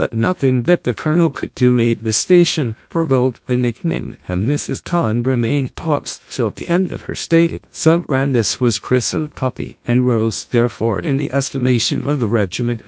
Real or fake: fake